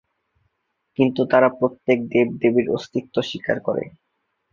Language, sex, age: Bengali, male, 19-29